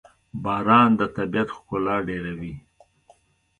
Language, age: Pashto, 60-69